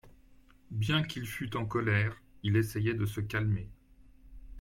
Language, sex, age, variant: French, male, 50-59, Français de métropole